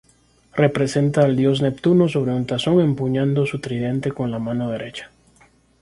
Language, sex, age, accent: Spanish, male, 30-39, América central